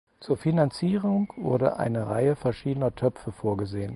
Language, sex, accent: German, male, Deutschland Deutsch